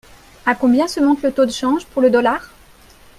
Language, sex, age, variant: French, female, 19-29, Français de métropole